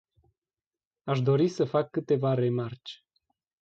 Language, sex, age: Romanian, male, 19-29